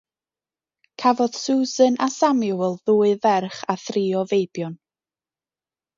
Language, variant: Welsh, North-Western Welsh